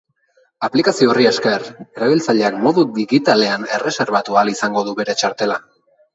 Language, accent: Basque, Erdialdekoa edo Nafarra (Gipuzkoa, Nafarroa)